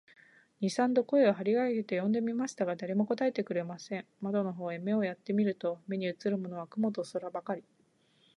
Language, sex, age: Japanese, female, 19-29